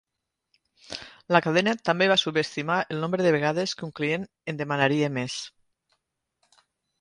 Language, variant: Catalan, Nord-Occidental